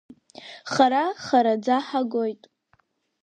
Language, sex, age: Abkhazian, female, under 19